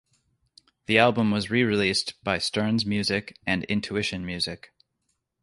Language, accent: English, United States English